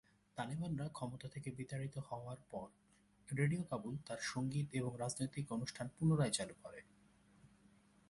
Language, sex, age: Bengali, male, 19-29